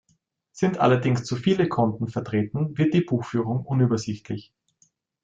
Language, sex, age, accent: German, male, 30-39, Österreichisches Deutsch